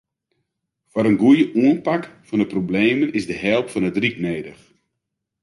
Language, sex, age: Western Frisian, male, 50-59